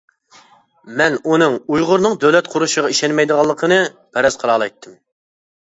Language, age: Uyghur, 19-29